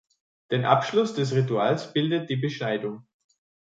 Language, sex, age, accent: German, male, 30-39, Österreichisches Deutsch